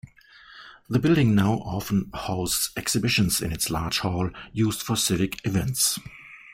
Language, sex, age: English, male, 50-59